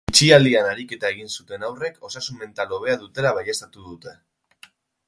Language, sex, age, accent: Basque, male, 30-39, Mendebalekoa (Araba, Bizkaia, Gipuzkoako mendebaleko herri batzuk)